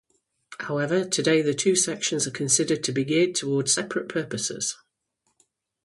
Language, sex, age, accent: English, female, 50-59, England English